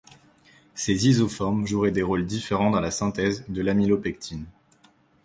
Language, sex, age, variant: French, male, 19-29, Français de métropole